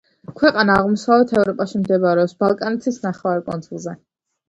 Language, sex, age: Georgian, female, under 19